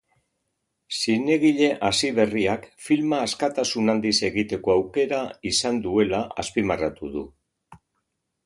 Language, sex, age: Basque, male, 60-69